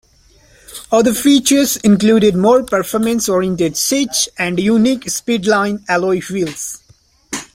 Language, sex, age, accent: English, male, 19-29, India and South Asia (India, Pakistan, Sri Lanka)